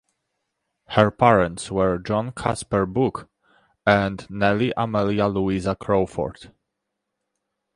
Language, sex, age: English, male, 30-39